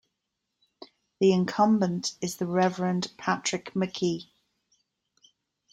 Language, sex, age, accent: English, female, 50-59, Irish English